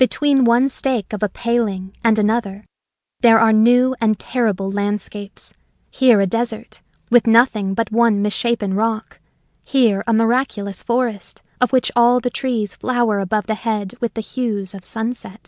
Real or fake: real